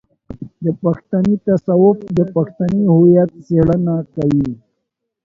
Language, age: Pashto, 30-39